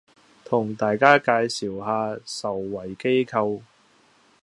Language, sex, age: Cantonese, male, 30-39